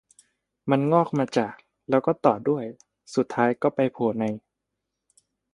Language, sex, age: Thai, male, 19-29